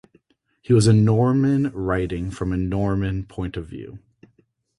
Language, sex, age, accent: English, male, 30-39, United States English